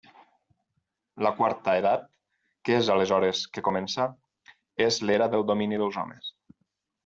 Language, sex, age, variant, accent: Catalan, male, 40-49, Valencià septentrional, valencià